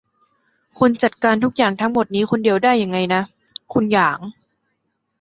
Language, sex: Thai, female